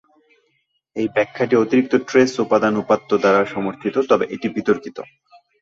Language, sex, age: Bengali, male, 19-29